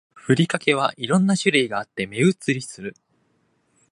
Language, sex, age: Japanese, male, 19-29